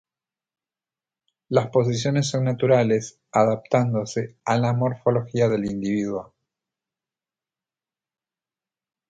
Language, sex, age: Spanish, male, 50-59